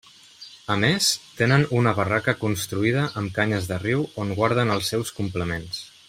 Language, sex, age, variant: Catalan, male, 30-39, Central